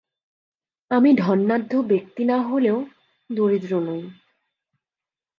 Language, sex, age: Bengali, female, 19-29